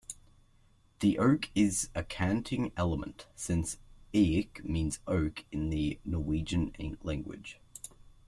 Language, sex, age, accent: English, male, under 19, Australian English